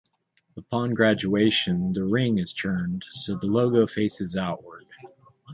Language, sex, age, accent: English, male, 40-49, United States English